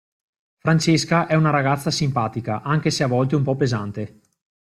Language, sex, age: Italian, male, 19-29